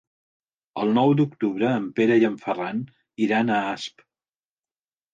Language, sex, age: Catalan, male, 60-69